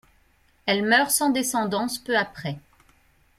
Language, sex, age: French, female, 40-49